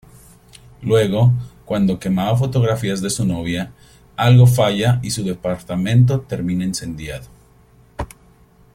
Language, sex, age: Spanish, male, 30-39